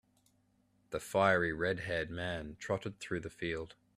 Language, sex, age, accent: English, male, 30-39, Australian English